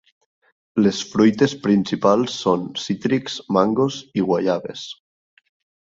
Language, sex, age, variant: Catalan, male, 19-29, Nord-Occidental